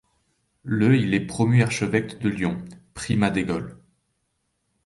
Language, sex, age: French, male, 30-39